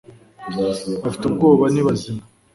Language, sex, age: Kinyarwanda, male, 19-29